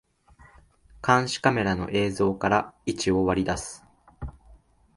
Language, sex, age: Japanese, male, 19-29